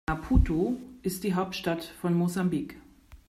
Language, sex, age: German, female, 30-39